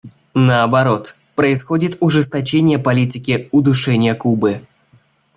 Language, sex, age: Russian, male, under 19